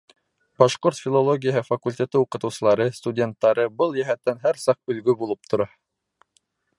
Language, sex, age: Bashkir, male, 19-29